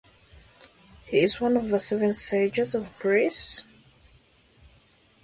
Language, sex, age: English, female, 30-39